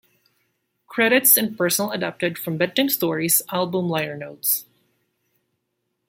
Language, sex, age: English, male, 19-29